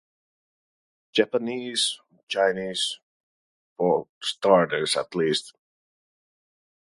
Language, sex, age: English, male, 30-39